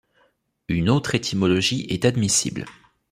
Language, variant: French, Français de métropole